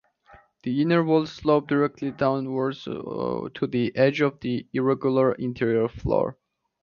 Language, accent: English, United States English